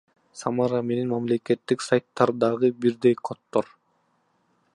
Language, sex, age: Kyrgyz, female, 19-29